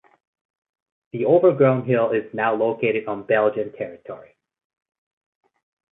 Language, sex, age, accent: English, male, 30-39, Canadian English